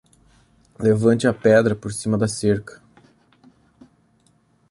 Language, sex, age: Portuguese, male, 19-29